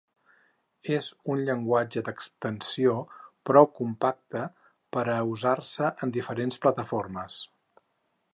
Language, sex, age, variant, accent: Catalan, male, 50-59, Central, central